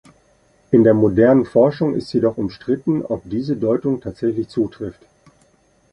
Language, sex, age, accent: German, male, 40-49, Deutschland Deutsch